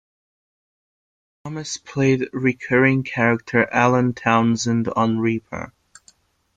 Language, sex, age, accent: English, male, under 19, United States English